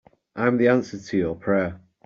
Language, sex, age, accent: English, male, 30-39, England English